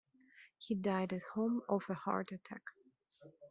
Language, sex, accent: English, female, United States English